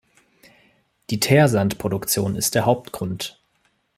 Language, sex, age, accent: German, male, 19-29, Deutschland Deutsch